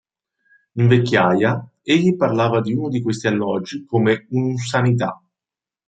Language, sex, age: Italian, male, 30-39